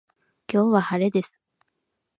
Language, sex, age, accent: Japanese, female, 19-29, 関西